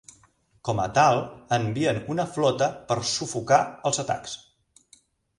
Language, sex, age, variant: Catalan, male, 40-49, Central